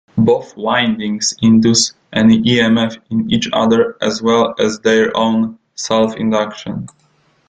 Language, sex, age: English, male, 19-29